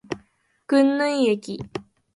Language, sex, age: Japanese, female, 19-29